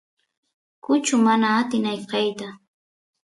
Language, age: Santiago del Estero Quichua, 30-39